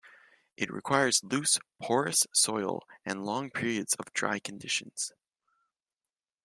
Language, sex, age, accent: English, male, 19-29, United States English